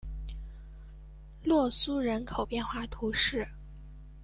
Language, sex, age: Chinese, female, under 19